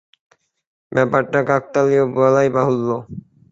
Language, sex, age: Bengali, male, 19-29